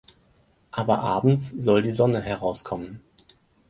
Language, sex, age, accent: German, male, 19-29, Deutschland Deutsch